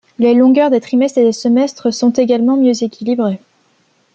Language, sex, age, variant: French, female, under 19, Français de métropole